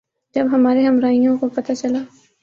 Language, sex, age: Urdu, male, 19-29